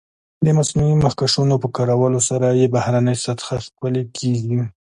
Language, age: Pashto, 30-39